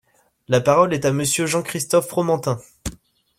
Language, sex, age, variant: French, male, 19-29, Français de métropole